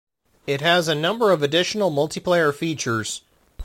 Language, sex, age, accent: English, male, 30-39, United States English